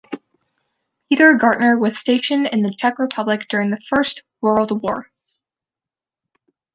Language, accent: English, United States English